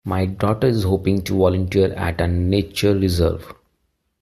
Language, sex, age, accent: English, male, 30-39, India and South Asia (India, Pakistan, Sri Lanka)